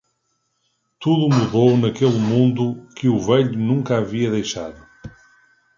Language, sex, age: Portuguese, male, 40-49